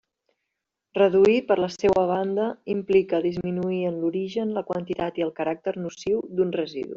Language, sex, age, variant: Catalan, female, 30-39, Central